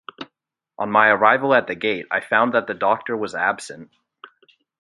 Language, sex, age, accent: English, male, 19-29, United States English